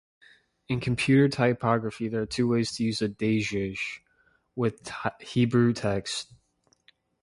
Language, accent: English, United States English